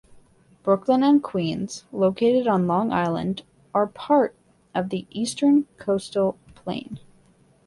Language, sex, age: English, female, 19-29